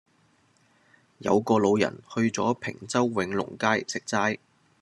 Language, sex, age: Cantonese, male, 19-29